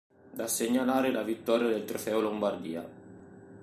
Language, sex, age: Italian, male, 40-49